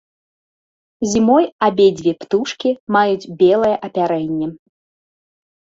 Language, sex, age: Belarusian, female, 19-29